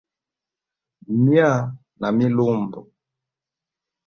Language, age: Hemba, 19-29